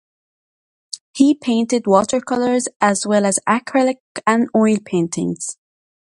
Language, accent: English, United States English